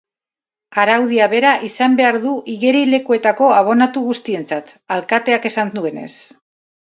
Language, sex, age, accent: Basque, female, 50-59, Mendebalekoa (Araba, Bizkaia, Gipuzkoako mendebaleko herri batzuk)